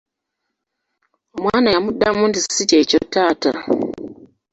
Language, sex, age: Ganda, female, 19-29